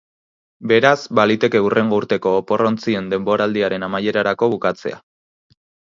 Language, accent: Basque, Erdialdekoa edo Nafarra (Gipuzkoa, Nafarroa)